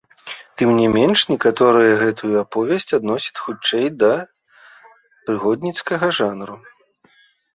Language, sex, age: Belarusian, male, 30-39